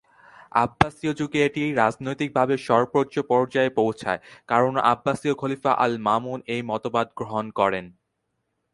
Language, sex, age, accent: Bengali, male, 19-29, fluent